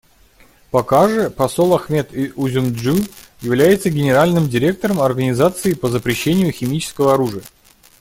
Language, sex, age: Russian, male, 30-39